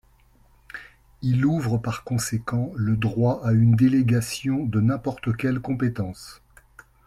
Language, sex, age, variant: French, male, 50-59, Français de métropole